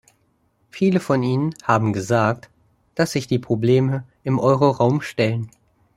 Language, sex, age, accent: German, male, under 19, Deutschland Deutsch